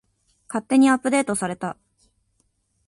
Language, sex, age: Japanese, female, 19-29